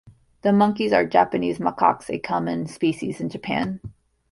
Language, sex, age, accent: English, female, 19-29, United States English